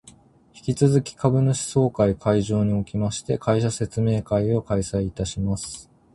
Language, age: Japanese, 19-29